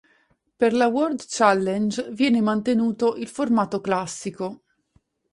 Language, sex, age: Italian, female, 30-39